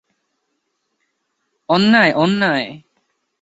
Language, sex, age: Bengali, male, 19-29